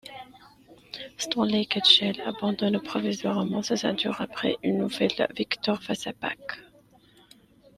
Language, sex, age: French, female, 19-29